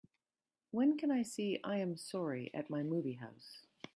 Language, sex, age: English, female, 40-49